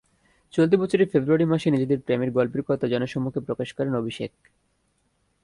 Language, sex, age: Bengali, male, 19-29